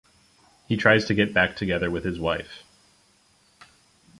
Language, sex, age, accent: English, male, 30-39, United States English